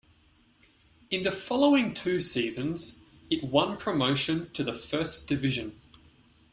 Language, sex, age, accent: English, male, 30-39, Australian English